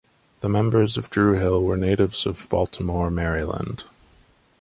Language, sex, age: English, male, 19-29